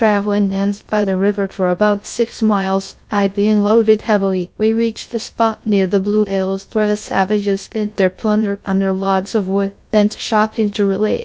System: TTS, GlowTTS